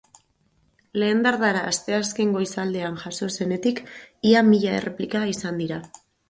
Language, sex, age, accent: Basque, female, 30-39, Mendebalekoa (Araba, Bizkaia, Gipuzkoako mendebaleko herri batzuk)